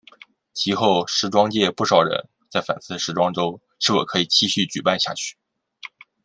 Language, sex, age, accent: Chinese, male, 19-29, 出生地：江苏省